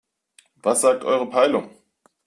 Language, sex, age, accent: German, male, 40-49, Deutschland Deutsch